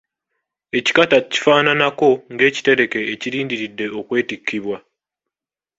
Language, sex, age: Ganda, male, 19-29